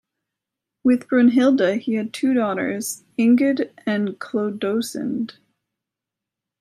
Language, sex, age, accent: English, female, 30-39, United States English